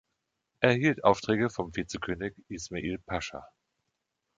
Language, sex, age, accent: German, male, 30-39, Deutschland Deutsch